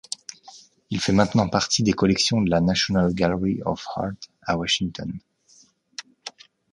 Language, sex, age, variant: French, male, 30-39, Français de métropole